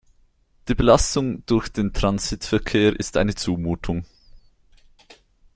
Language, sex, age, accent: German, male, 19-29, Schweizerdeutsch